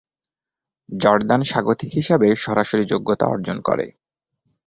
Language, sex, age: Bengali, male, 19-29